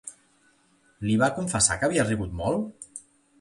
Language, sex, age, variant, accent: Catalan, male, 30-39, Central, central